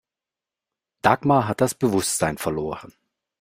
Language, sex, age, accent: German, male, 30-39, Deutschland Deutsch